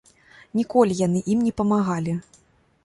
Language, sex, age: Belarusian, female, 40-49